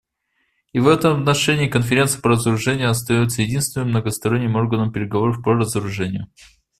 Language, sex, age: Russian, male, under 19